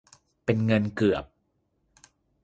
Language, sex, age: Thai, male, 30-39